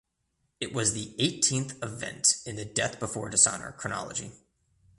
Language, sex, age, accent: English, male, 19-29, United States English